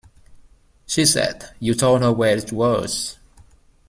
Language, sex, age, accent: English, male, 30-39, United States English